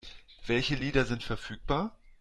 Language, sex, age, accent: German, male, 40-49, Deutschland Deutsch